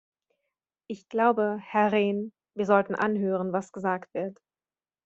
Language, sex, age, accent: German, female, 19-29, Deutschland Deutsch